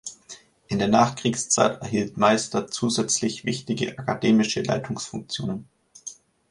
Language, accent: German, Deutschland Deutsch